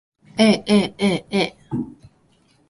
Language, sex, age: Japanese, female, 30-39